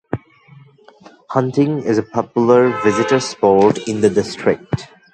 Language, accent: English, India and South Asia (India, Pakistan, Sri Lanka)